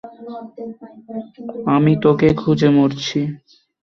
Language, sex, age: Bengali, male, 19-29